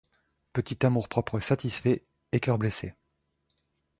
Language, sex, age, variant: French, male, 19-29, Français de métropole